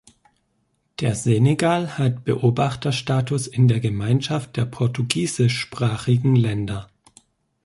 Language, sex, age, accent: German, male, 30-39, Deutschland Deutsch